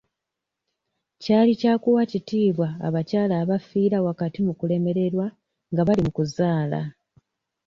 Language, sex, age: Ganda, female, 19-29